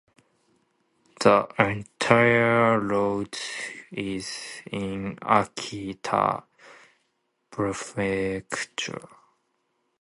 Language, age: English, 19-29